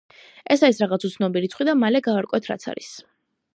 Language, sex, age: Georgian, female, under 19